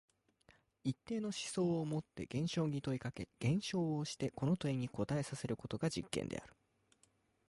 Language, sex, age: Japanese, male, 19-29